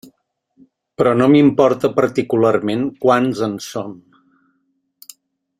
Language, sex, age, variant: Catalan, male, 50-59, Central